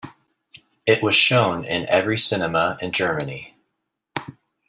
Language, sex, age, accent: English, male, 30-39, United States English